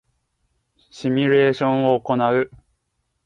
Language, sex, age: Japanese, male, 30-39